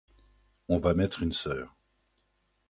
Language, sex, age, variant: French, male, 50-59, Français de métropole